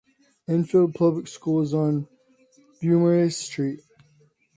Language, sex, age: English, male, 40-49